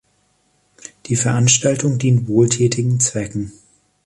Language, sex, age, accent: German, male, 30-39, Deutschland Deutsch